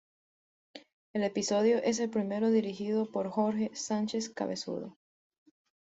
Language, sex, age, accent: Spanish, female, 19-29, Andino-Pacífico: Colombia, Perú, Ecuador, oeste de Bolivia y Venezuela andina